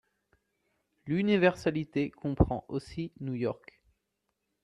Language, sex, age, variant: French, male, 19-29, Français de métropole